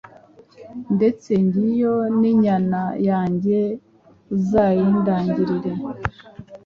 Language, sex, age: Kinyarwanda, female, 40-49